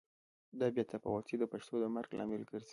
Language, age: Pashto, 19-29